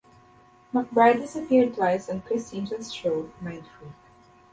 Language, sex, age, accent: English, female, 19-29, Filipino